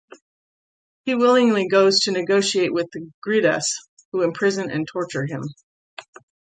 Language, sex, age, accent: English, female, 60-69, United States English